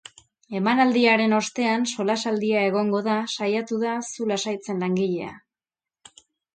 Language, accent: Basque, Erdialdekoa edo Nafarra (Gipuzkoa, Nafarroa)